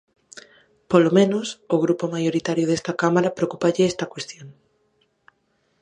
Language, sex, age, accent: Galician, female, 19-29, Neofalante